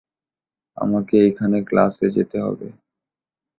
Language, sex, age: Bengali, male, 19-29